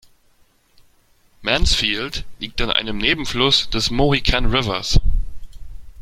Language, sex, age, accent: German, male, 30-39, Deutschland Deutsch